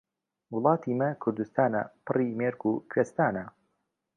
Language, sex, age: Central Kurdish, male, 19-29